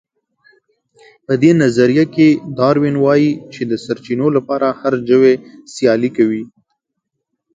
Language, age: Pashto, 19-29